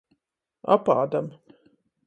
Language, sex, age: Latgalian, female, 40-49